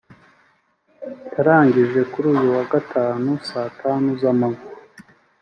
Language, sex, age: Kinyarwanda, male, 19-29